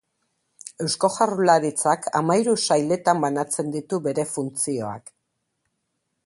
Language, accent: Basque, Mendebalekoa (Araba, Bizkaia, Gipuzkoako mendebaleko herri batzuk)